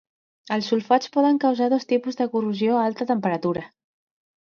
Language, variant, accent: Catalan, Central, central